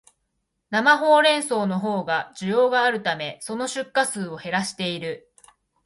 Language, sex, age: Japanese, female, 40-49